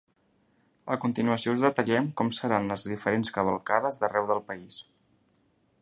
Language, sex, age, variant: Catalan, male, under 19, Central